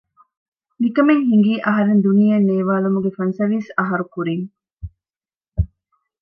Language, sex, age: Divehi, female, 30-39